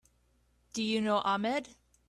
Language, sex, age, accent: English, female, 19-29, Canadian English